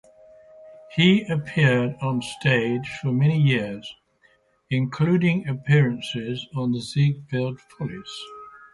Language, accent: English, England English